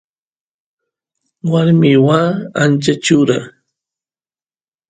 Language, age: Santiago del Estero Quichua, 40-49